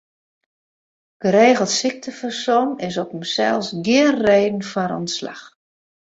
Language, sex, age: Western Frisian, female, 50-59